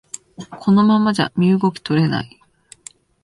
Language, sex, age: Japanese, female, 19-29